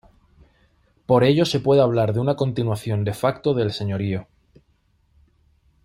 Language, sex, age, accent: Spanish, male, 30-39, España: Norte peninsular (Asturias, Castilla y León, Cantabria, País Vasco, Navarra, Aragón, La Rioja, Guadalajara, Cuenca)